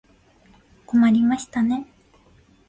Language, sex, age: Japanese, female, 19-29